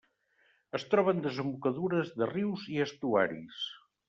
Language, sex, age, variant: Catalan, male, 60-69, Septentrional